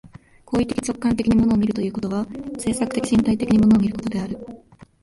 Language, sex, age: Japanese, female, 19-29